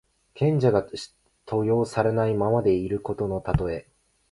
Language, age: Japanese, 19-29